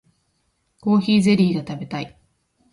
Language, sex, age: Japanese, female, 19-29